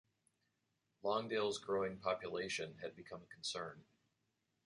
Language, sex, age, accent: English, male, 40-49, United States English